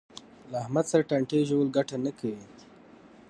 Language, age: Pashto, 19-29